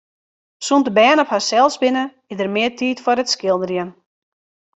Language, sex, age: Western Frisian, female, 40-49